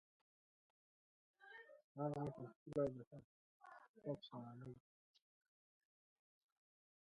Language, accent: English, United States English